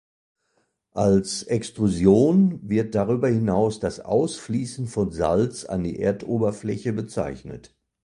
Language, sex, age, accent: German, male, 60-69, Deutschland Deutsch